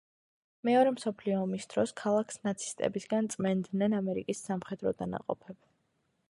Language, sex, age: Georgian, female, 19-29